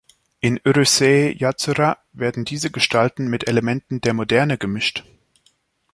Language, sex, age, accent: German, male, 19-29, Schweizerdeutsch